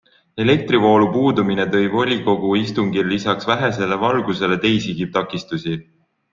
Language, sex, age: Estonian, male, 19-29